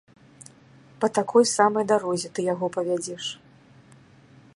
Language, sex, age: Belarusian, female, 60-69